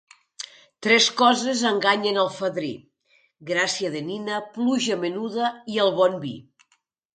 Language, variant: Catalan, Nord-Occidental